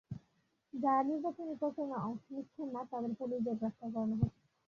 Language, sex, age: Bengali, female, 19-29